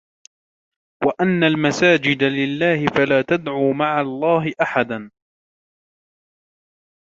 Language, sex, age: Arabic, male, 19-29